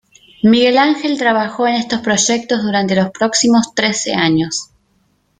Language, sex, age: Spanish, female, 19-29